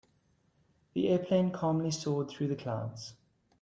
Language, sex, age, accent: English, male, 40-49, Southern African (South Africa, Zimbabwe, Namibia)